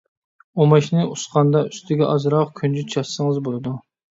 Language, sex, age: Uyghur, male, 30-39